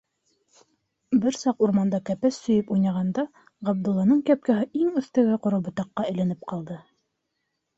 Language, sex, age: Bashkir, female, 19-29